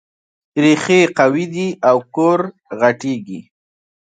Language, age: Pashto, 30-39